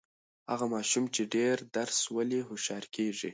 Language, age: Pashto, under 19